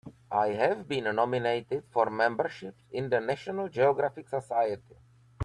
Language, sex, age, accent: English, male, 30-39, England English